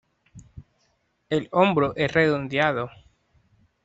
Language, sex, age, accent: Spanish, male, 19-29, Caribe: Cuba, Venezuela, Puerto Rico, República Dominicana, Panamá, Colombia caribeña, México caribeño, Costa del golfo de México